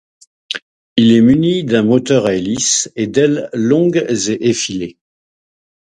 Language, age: French, 50-59